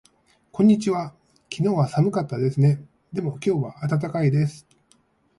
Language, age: Japanese, 50-59